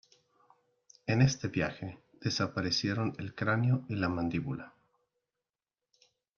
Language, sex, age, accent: Spanish, male, 40-49, México